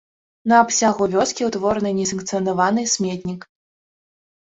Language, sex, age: Belarusian, female, 30-39